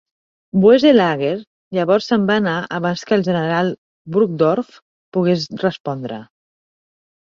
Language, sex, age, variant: Catalan, female, 40-49, Central